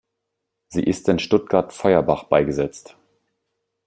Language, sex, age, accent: German, male, 30-39, Deutschland Deutsch